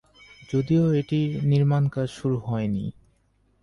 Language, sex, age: Bengali, male, 30-39